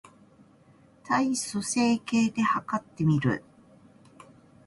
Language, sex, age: Japanese, female, 40-49